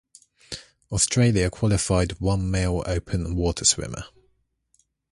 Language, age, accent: English, 19-29, England English